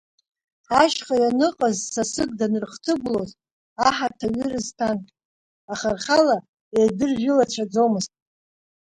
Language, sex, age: Abkhazian, female, 50-59